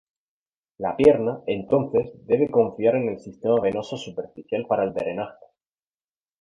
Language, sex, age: Spanish, male, 19-29